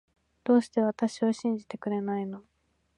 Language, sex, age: Japanese, female, 19-29